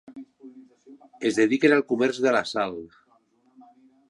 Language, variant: Catalan, Central